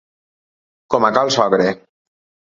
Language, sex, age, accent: Catalan, male, 30-39, apitxat